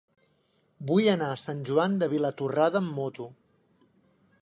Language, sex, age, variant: Catalan, male, 50-59, Central